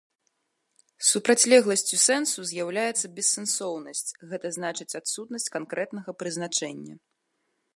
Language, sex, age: Belarusian, female, 19-29